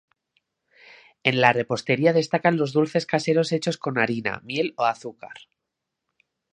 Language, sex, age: Spanish, male, 19-29